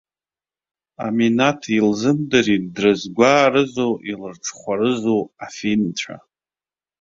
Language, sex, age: Abkhazian, male, 30-39